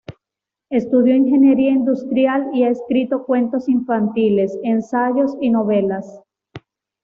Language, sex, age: Spanish, female, 30-39